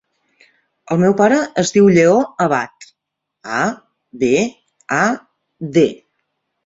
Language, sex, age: Catalan, female, 40-49